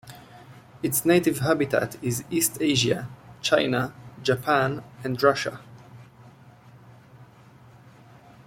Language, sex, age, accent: English, male, 19-29, United States English